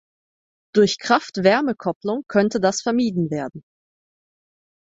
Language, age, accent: German, 19-29, Deutschland Deutsch